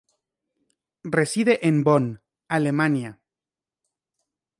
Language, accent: Spanish, México